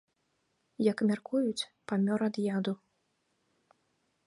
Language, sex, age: Belarusian, female, 30-39